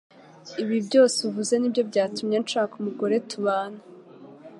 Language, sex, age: Kinyarwanda, female, 19-29